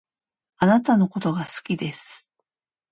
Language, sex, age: Japanese, female, 40-49